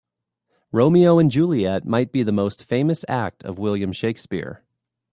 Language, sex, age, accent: English, male, 30-39, United States English